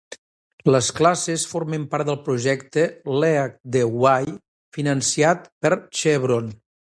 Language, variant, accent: Catalan, Central, central